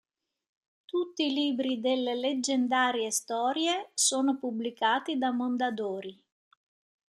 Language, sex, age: Italian, female, 40-49